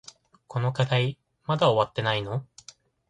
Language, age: Japanese, 19-29